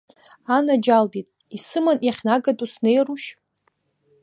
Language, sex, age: Abkhazian, female, 19-29